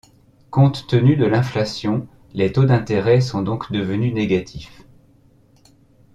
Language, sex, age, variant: French, male, 30-39, Français de métropole